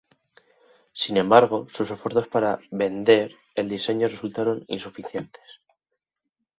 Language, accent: Spanish, España: Centro-Sur peninsular (Madrid, Toledo, Castilla-La Mancha)